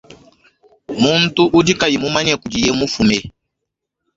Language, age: Luba-Lulua, 19-29